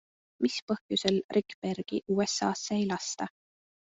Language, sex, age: Estonian, female, 19-29